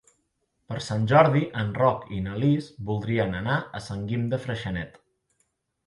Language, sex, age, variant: Catalan, male, 30-39, Central